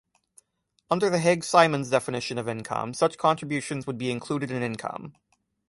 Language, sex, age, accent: English, male, 30-39, United States English